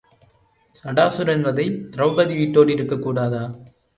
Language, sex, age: Tamil, male, 19-29